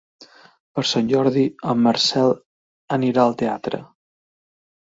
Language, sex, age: Catalan, male, 40-49